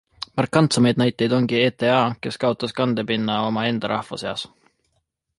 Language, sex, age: Estonian, male, 19-29